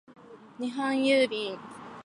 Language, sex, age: Japanese, female, 19-29